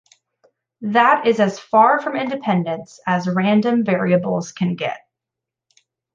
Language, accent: English, United States English